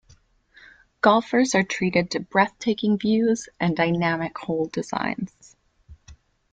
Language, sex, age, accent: English, female, 40-49, Canadian English